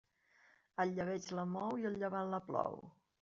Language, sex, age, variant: Catalan, female, 30-39, Central